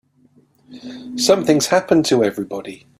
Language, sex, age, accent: English, male, 40-49, England English